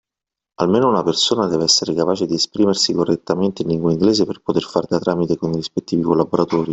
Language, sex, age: Italian, male, 40-49